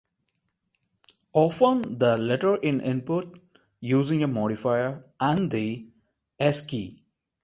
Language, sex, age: English, male, 19-29